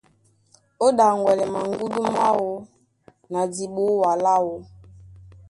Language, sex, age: Duala, female, 19-29